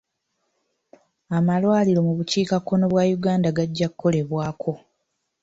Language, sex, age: Ganda, female, 19-29